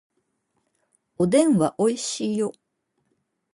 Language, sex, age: Japanese, female, 60-69